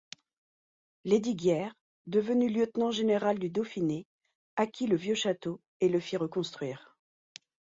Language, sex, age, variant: French, female, 40-49, Français de métropole